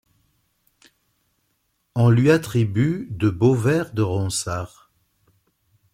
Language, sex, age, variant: French, male, 50-59, Français de métropole